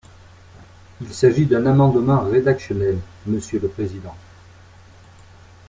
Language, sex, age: French, male, 50-59